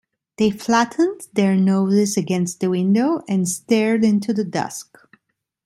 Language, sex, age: English, female, 30-39